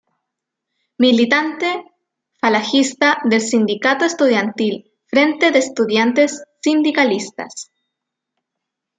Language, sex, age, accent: Spanish, female, under 19, Chileno: Chile, Cuyo